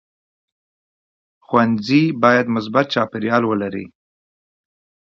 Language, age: Pashto, 50-59